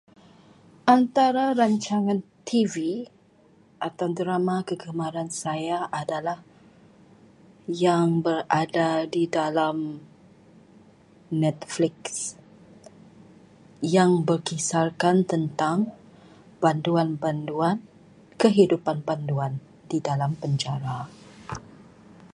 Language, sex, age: Malay, female, 40-49